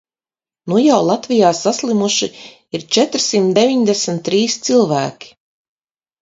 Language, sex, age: Latvian, female, 50-59